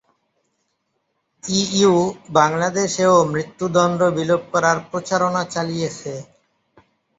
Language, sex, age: Bengali, male, 30-39